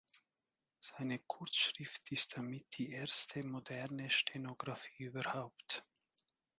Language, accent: German, Schweizerdeutsch